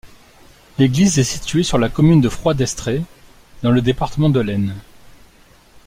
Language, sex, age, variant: French, male, 40-49, Français de métropole